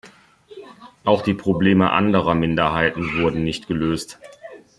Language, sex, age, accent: German, male, 40-49, Deutschland Deutsch